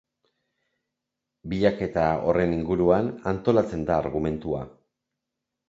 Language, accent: Basque, Erdialdekoa edo Nafarra (Gipuzkoa, Nafarroa)